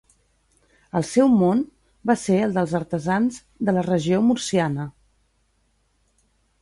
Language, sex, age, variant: Catalan, female, 40-49, Central